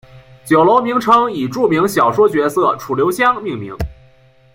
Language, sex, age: Chinese, male, under 19